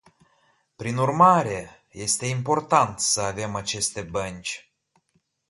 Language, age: Romanian, 19-29